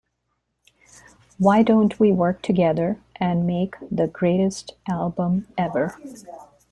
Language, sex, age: English, female, 50-59